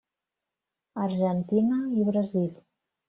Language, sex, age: Catalan, female, 40-49